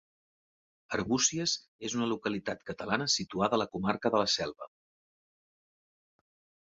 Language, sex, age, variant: Catalan, male, 50-59, Central